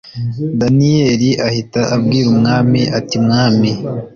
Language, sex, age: Kinyarwanda, male, 19-29